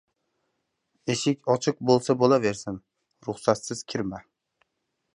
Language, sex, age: Uzbek, male, 19-29